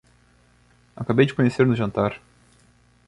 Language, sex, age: Portuguese, male, 19-29